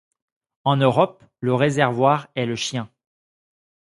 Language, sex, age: French, male, 30-39